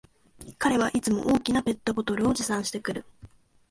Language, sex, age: Japanese, female, 19-29